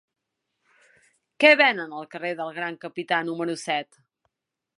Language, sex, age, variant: Catalan, female, 40-49, Nord-Occidental